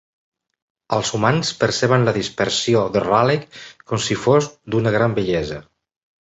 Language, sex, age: Catalan, male, 40-49